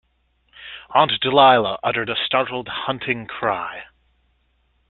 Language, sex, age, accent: English, male, 40-49, United States English